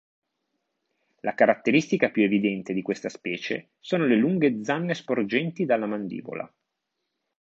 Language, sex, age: Italian, male, 40-49